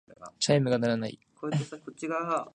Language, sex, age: Japanese, male, 19-29